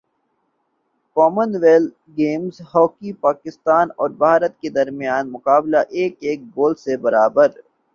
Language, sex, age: Urdu, male, 19-29